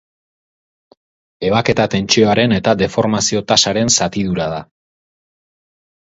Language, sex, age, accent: Basque, male, 30-39, Erdialdekoa edo Nafarra (Gipuzkoa, Nafarroa)